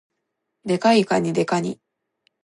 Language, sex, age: Japanese, female, 19-29